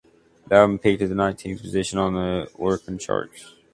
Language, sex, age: English, male, 30-39